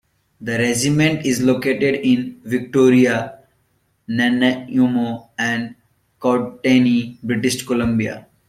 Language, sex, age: English, male, 19-29